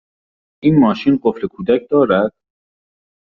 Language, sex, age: Persian, male, 19-29